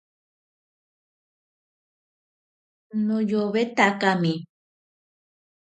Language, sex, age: Ashéninka Perené, female, 40-49